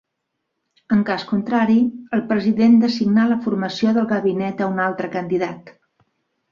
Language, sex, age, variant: Catalan, female, 50-59, Central